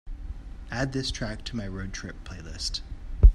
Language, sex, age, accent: English, male, 30-39, United States English